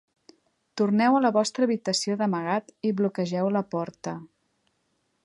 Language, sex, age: Catalan, female, 40-49